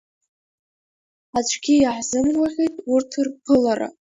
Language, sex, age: Abkhazian, female, under 19